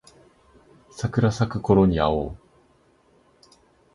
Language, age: Japanese, 19-29